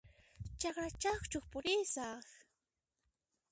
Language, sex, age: Puno Quechua, female, 19-29